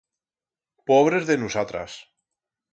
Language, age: Aragonese, 30-39